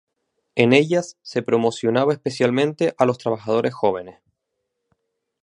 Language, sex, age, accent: Spanish, male, 19-29, España: Islas Canarias